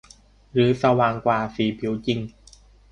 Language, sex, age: Thai, male, 19-29